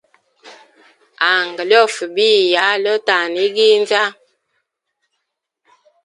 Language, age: Hemba, 19-29